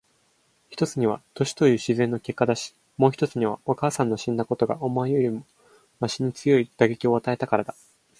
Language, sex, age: Japanese, male, 19-29